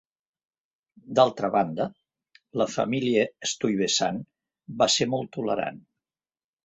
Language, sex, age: Catalan, male, 70-79